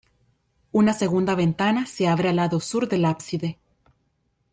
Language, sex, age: Spanish, female, 19-29